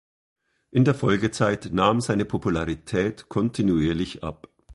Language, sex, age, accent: German, male, 50-59, Österreichisches Deutsch